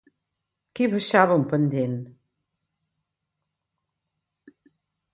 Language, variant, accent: Catalan, Central, central